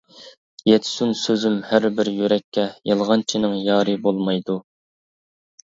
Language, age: Uyghur, 19-29